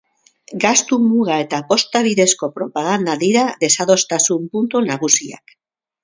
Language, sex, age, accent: Basque, female, 70-79, Mendebalekoa (Araba, Bizkaia, Gipuzkoako mendebaleko herri batzuk)